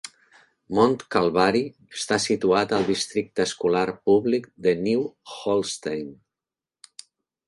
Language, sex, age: Catalan, male, 60-69